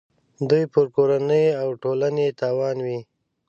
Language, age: Pashto, 30-39